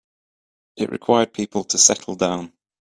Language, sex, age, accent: English, male, 19-29, England English